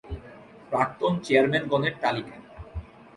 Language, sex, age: Bengali, male, 19-29